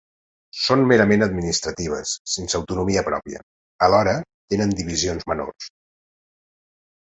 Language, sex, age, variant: Catalan, male, 40-49, Central